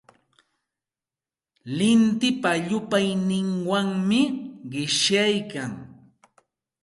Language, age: Santa Ana de Tusi Pasco Quechua, 40-49